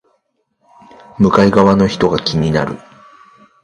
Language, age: Japanese, 30-39